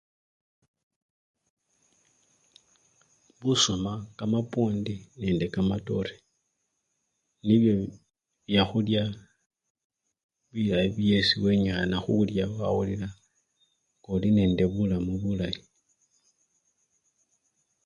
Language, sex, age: Luyia, male, 19-29